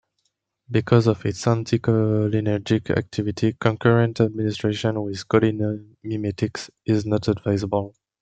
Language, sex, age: English, male, 19-29